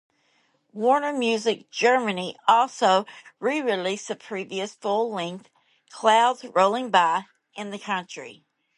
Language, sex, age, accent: English, female, 40-49, United States English